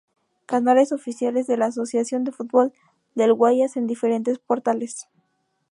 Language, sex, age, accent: Spanish, female, 19-29, México